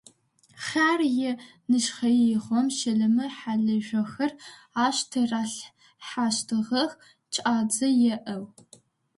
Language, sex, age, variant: Adyghe, female, under 19, Адыгабзэ (Кирил, пстэумэ зэдыряе)